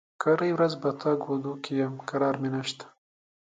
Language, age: Pashto, 19-29